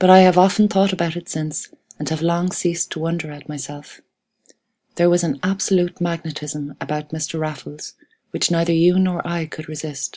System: none